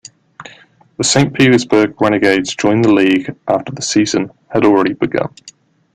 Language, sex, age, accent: English, male, 30-39, England English